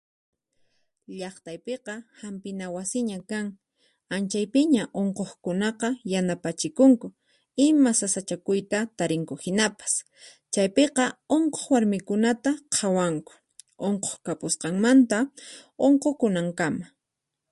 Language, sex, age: Puno Quechua, female, 19-29